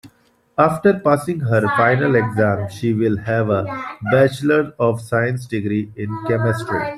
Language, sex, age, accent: English, male, 40-49, India and South Asia (India, Pakistan, Sri Lanka)